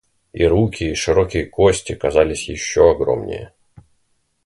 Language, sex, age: Russian, male, 30-39